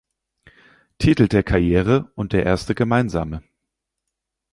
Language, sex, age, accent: German, male, 19-29, Deutschland Deutsch